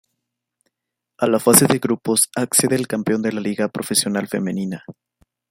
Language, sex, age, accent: Spanish, male, 19-29, México